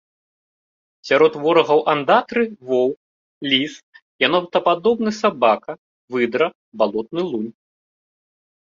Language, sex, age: Belarusian, male, 19-29